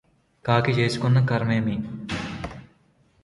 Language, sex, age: Telugu, male, under 19